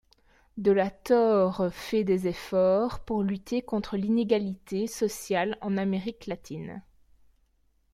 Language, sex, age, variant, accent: French, female, 19-29, Français d'Europe, Français de Belgique